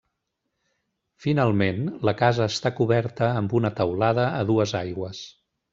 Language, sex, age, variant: Catalan, male, 50-59, Central